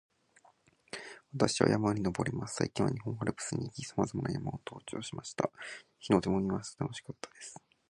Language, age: Japanese, 19-29